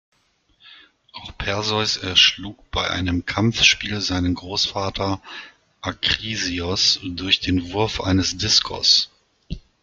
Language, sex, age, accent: German, male, 40-49, Deutschland Deutsch